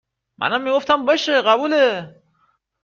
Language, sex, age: Persian, male, 19-29